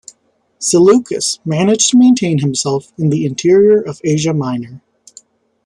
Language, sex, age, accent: English, male, 19-29, United States English